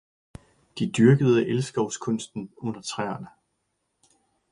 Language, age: Danish, 40-49